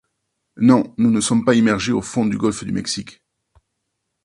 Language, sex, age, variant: French, male, 40-49, Français de métropole